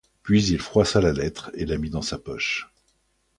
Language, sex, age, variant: French, male, 50-59, Français de métropole